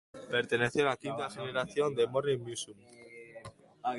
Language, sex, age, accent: Spanish, male, under 19, España: Norte peninsular (Asturias, Castilla y León, Cantabria, País Vasco, Navarra, Aragón, La Rioja, Guadalajara, Cuenca)